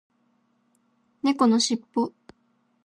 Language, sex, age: Japanese, female, under 19